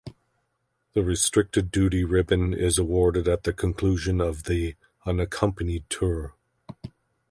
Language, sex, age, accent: English, male, 50-59, Canadian English